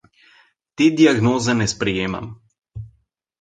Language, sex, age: Slovenian, male, 19-29